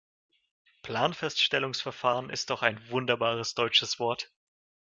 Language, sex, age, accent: German, male, 19-29, Russisch Deutsch